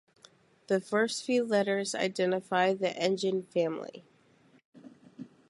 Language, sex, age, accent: English, female, 19-29, United States English